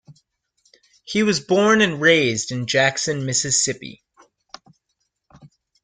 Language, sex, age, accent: English, male, 19-29, United States English